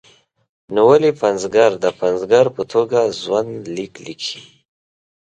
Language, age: Pashto, 30-39